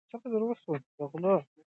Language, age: Pashto, 19-29